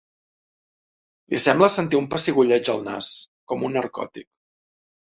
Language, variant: Catalan, Central